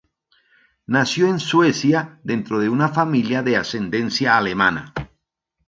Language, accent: Spanish, Andino-Pacífico: Colombia, Perú, Ecuador, oeste de Bolivia y Venezuela andina